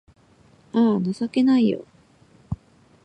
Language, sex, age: Japanese, female, 40-49